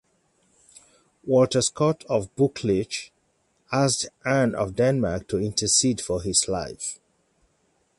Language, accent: English, Canadian English